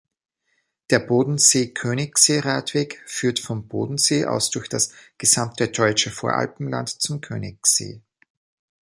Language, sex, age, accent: German, male, 30-39, Österreichisches Deutsch